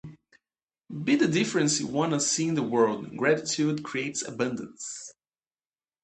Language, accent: English, United States English